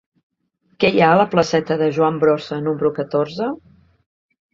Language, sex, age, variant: Catalan, female, 50-59, Central